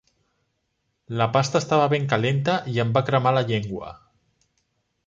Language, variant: Catalan, Central